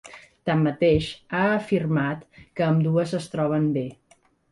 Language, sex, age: Catalan, female, 40-49